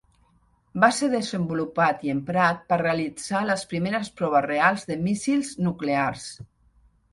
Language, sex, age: Catalan, female, 50-59